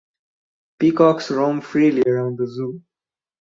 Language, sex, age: English, male, 19-29